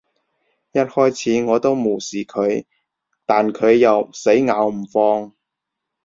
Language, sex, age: Cantonese, male, 30-39